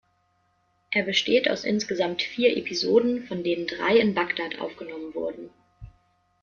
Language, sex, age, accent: German, female, 19-29, Deutschland Deutsch